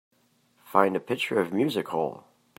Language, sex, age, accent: English, male, 40-49, United States English